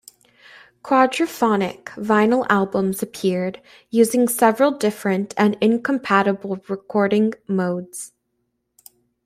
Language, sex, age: English, female, 19-29